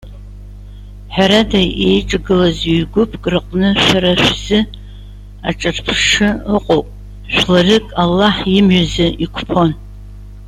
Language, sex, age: Abkhazian, female, 70-79